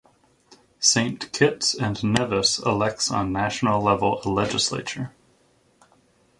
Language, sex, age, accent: English, male, 30-39, United States English